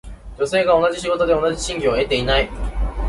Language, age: Japanese, 19-29